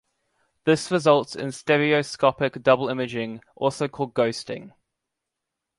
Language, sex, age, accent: English, male, under 19, Australian English